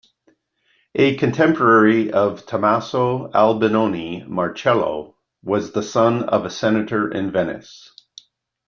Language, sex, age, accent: English, male, 60-69, Canadian English